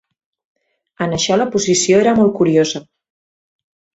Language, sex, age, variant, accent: Catalan, female, 40-49, Central, Barcelonès